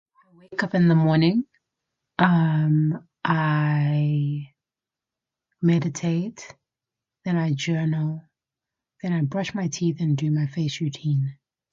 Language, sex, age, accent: English, female, 30-39, Southern African (South Africa, Zimbabwe, Namibia)